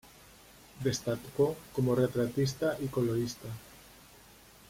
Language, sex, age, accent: Spanish, male, 40-49, España: Centro-Sur peninsular (Madrid, Toledo, Castilla-La Mancha)